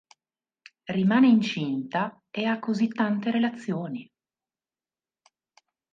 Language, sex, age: Italian, female, 40-49